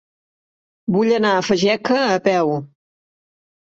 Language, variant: Catalan, Central